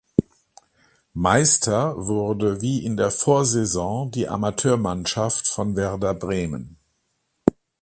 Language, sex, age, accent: German, male, 60-69, Deutschland Deutsch